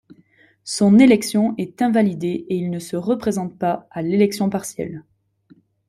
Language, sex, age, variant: French, female, 19-29, Français de métropole